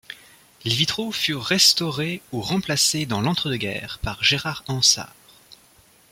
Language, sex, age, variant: French, male, 19-29, Français de métropole